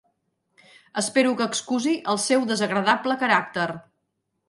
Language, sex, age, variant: Catalan, female, 40-49, Central